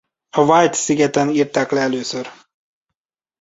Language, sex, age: Hungarian, male, 30-39